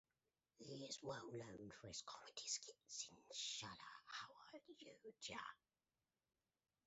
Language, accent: English, England English